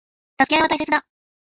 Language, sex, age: Japanese, female, 30-39